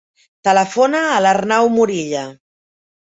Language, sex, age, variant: Catalan, female, 40-49, Central